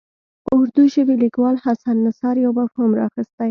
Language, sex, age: Pashto, female, 19-29